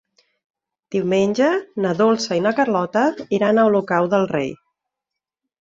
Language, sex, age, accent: Catalan, female, 40-49, Oriental